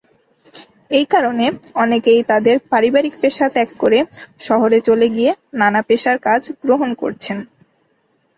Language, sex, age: Bengali, female, under 19